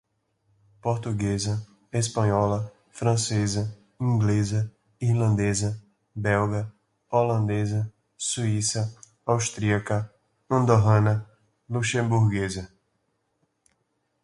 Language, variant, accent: Portuguese, Portuguese (Brasil), Nordestino